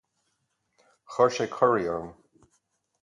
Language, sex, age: Irish, male, 40-49